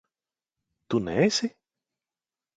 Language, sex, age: Latvian, male, 30-39